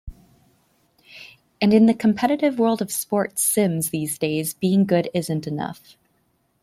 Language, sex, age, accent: English, male, 19-29, United States English